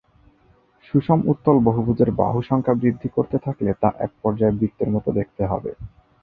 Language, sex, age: Bengali, male, 19-29